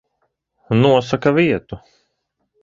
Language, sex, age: Latvian, male, 30-39